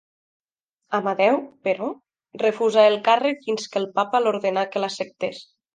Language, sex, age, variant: Catalan, female, 19-29, Nord-Occidental